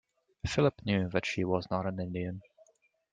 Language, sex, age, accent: English, male, 19-29, England English